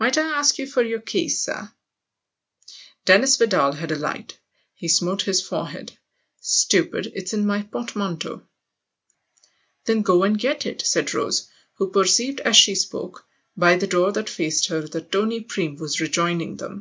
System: none